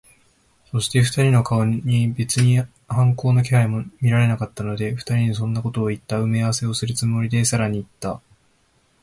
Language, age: Japanese, 19-29